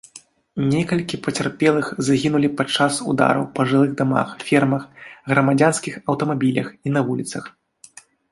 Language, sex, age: Belarusian, male, 19-29